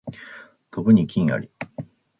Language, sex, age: Japanese, male, 19-29